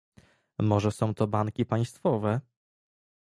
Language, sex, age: Polish, male, 19-29